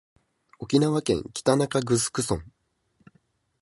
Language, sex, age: Japanese, male, 19-29